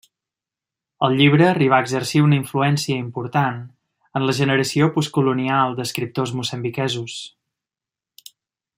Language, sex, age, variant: Catalan, male, 30-39, Central